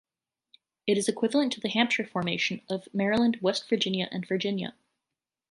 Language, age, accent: English, 30-39, United States English